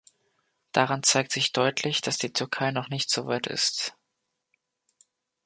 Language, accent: German, Deutschland Deutsch